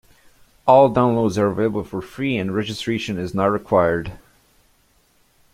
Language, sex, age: English, male, under 19